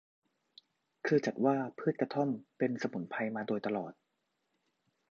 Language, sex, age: Thai, male, 30-39